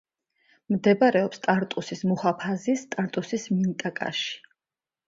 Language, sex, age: Georgian, female, 30-39